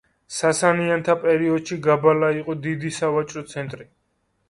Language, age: Georgian, 19-29